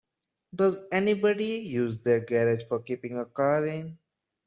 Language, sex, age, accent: English, male, 19-29, India and South Asia (India, Pakistan, Sri Lanka)